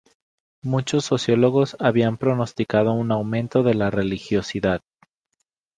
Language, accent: Spanish, México